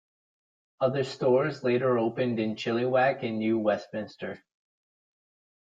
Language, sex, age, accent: English, male, 19-29, United States English